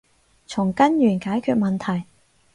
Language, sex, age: Cantonese, female, 19-29